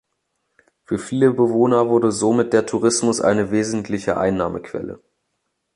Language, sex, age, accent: German, male, under 19, Deutschland Deutsch